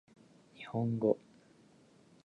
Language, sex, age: Japanese, male, 19-29